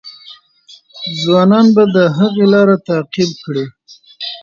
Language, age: Pashto, 30-39